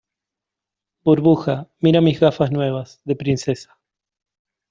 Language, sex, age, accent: Spanish, male, 30-39, Rioplatense: Argentina, Uruguay, este de Bolivia, Paraguay